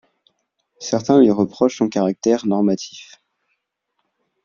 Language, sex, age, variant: French, male, under 19, Français de métropole